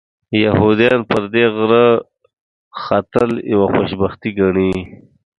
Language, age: Pashto, 30-39